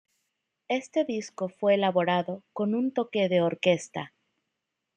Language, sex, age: Spanish, female, 19-29